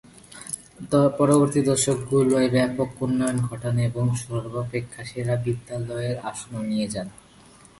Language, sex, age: Bengali, male, under 19